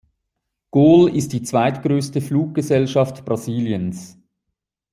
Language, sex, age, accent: German, male, 40-49, Schweizerdeutsch